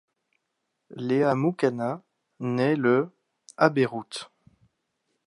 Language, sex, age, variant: French, male, 19-29, Français de métropole